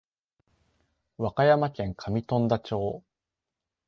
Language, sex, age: Japanese, male, 19-29